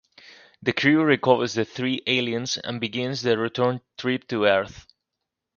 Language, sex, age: English, male, 19-29